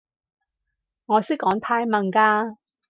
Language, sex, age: Cantonese, female, 30-39